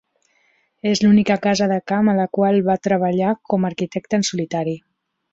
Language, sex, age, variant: Catalan, female, 30-39, Central